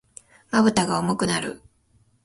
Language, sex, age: Japanese, female, 19-29